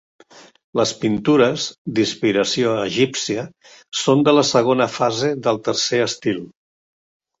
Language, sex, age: Catalan, male, 60-69